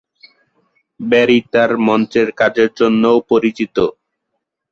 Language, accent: Bengali, Native